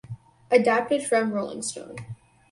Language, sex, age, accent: English, female, under 19, United States English